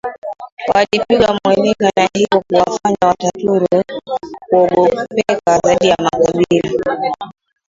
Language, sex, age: Swahili, female, 19-29